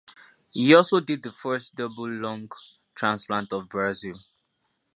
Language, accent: English, Nigerian